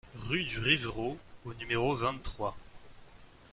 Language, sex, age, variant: French, male, 19-29, Français de métropole